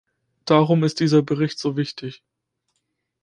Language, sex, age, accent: German, male, 19-29, Deutschland Deutsch